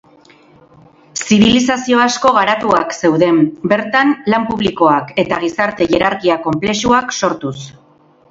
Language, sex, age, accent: Basque, female, 40-49, Erdialdekoa edo Nafarra (Gipuzkoa, Nafarroa)